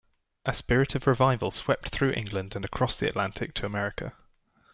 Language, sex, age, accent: English, male, 19-29, England English